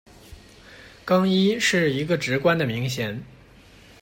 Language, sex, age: Chinese, male, 19-29